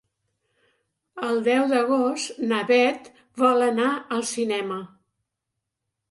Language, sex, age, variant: Catalan, female, 60-69, Central